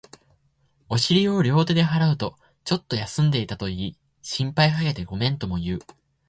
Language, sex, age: Japanese, male, 19-29